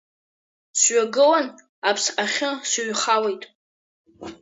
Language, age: Abkhazian, under 19